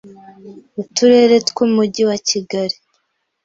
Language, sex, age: Kinyarwanda, female, 19-29